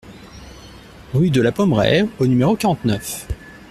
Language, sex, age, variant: French, male, 30-39, Français de métropole